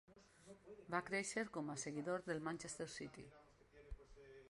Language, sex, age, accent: Catalan, female, 40-49, valencià